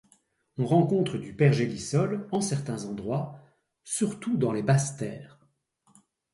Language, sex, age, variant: French, male, 60-69, Français de métropole